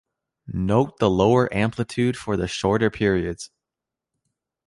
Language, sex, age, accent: English, male, under 19, United States English